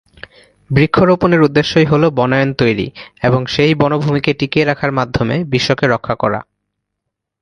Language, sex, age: Bengali, male, 19-29